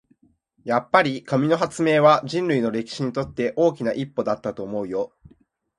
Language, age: Japanese, 19-29